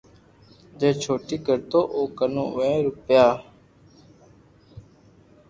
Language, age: Loarki, under 19